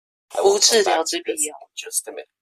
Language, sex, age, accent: Chinese, male, 19-29, 出生地：臺北市